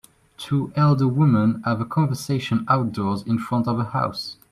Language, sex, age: English, male, 19-29